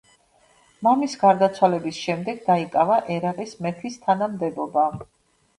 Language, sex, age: Georgian, female, 50-59